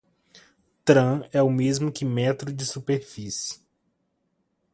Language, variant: Portuguese, Portuguese (Brasil)